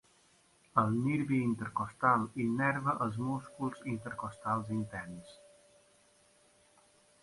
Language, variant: Catalan, Balear